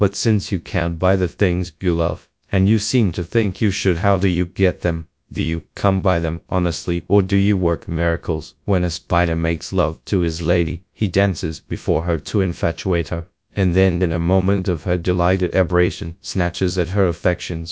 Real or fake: fake